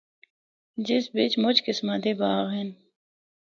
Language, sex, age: Northern Hindko, female, 19-29